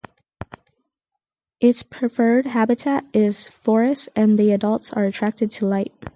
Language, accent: English, United States English